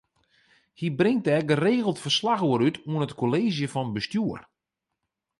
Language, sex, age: Western Frisian, male, 30-39